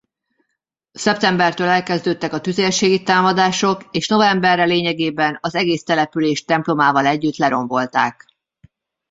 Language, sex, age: Hungarian, female, 40-49